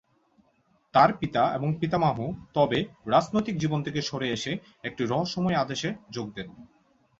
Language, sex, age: Bengali, male, 19-29